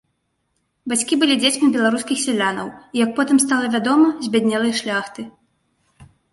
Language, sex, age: Belarusian, female, 30-39